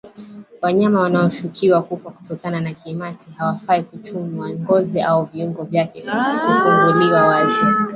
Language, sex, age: Swahili, female, 19-29